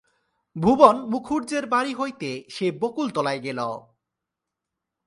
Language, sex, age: Bengali, male, 19-29